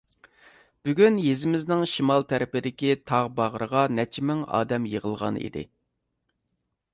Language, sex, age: Uyghur, male, 30-39